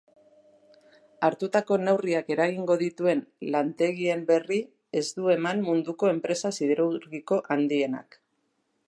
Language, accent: Basque, Mendebalekoa (Araba, Bizkaia, Gipuzkoako mendebaleko herri batzuk)